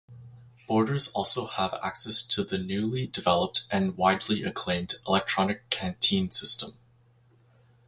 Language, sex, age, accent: English, male, 19-29, Canadian English